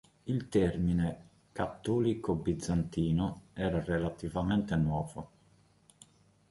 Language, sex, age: Italian, male, 30-39